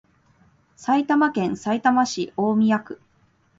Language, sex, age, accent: Japanese, female, 19-29, 標準語